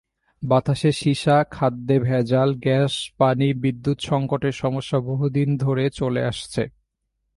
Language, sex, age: Bengali, male, 19-29